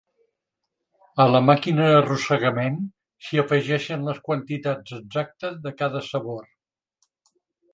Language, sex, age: Catalan, male, 70-79